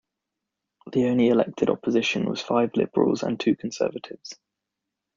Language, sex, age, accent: English, male, 19-29, England English